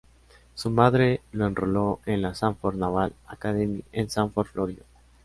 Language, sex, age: Spanish, male, 19-29